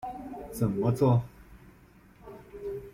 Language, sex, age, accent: Chinese, male, 30-39, 出生地：湖南省